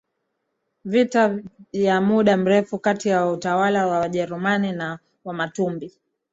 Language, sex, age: Swahili, female, 19-29